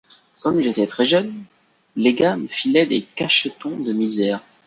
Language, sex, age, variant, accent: French, male, 19-29, Français des départements et régions d'outre-mer, Français de Guadeloupe